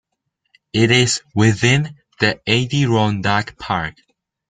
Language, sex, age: English, male, under 19